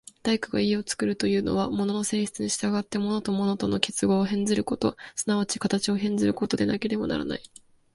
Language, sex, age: Japanese, female, 19-29